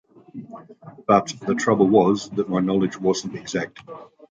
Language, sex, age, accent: English, male, 60-69, Australian English